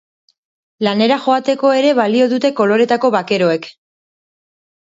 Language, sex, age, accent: Basque, female, 40-49, Mendebalekoa (Araba, Bizkaia, Gipuzkoako mendebaleko herri batzuk)